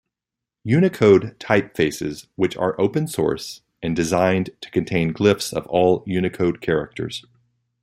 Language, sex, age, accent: English, male, 50-59, United States English